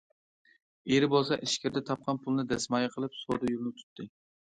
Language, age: Uyghur, 19-29